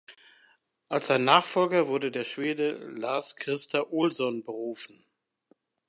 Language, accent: German, Deutschland Deutsch